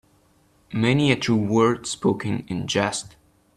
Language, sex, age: English, male, under 19